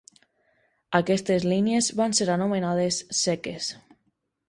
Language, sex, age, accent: Catalan, female, under 19, valencià